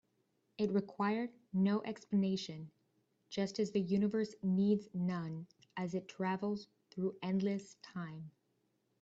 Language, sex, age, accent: English, female, 19-29, United States English